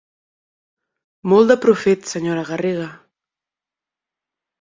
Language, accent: Catalan, Barceloní